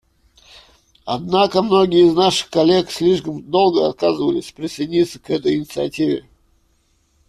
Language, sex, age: Russian, male, 40-49